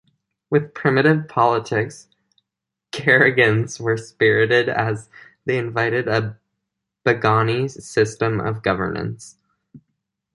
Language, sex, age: English, male, under 19